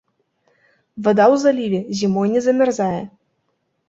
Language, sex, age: Belarusian, female, 19-29